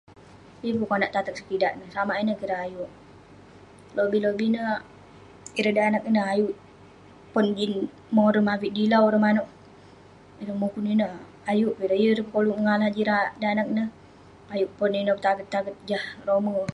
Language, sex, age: Western Penan, female, under 19